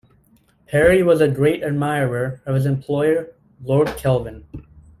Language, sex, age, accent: English, male, under 19, United States English